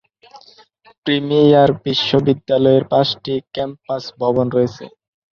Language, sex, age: Bengali, male, 19-29